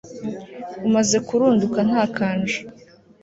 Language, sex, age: Kinyarwanda, female, 19-29